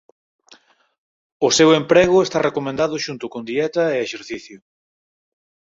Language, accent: Galician, Normativo (estándar)